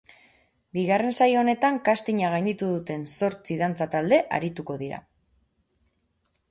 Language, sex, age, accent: Basque, female, 30-39, Erdialdekoa edo Nafarra (Gipuzkoa, Nafarroa)